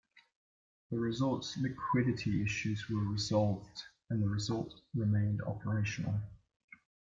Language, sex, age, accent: English, male, 19-29, Australian English